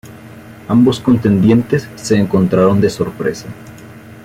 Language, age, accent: Spanish, 50-59, México